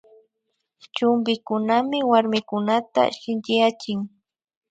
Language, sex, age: Imbabura Highland Quichua, female, 19-29